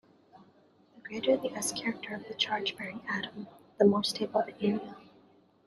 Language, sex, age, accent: English, female, 30-39, United States English